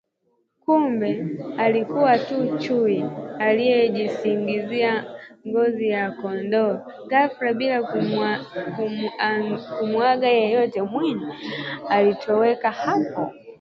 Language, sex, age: Swahili, female, 19-29